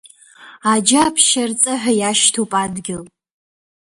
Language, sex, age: Abkhazian, female, 19-29